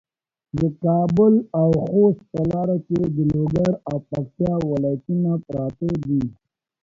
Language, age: Pashto, 30-39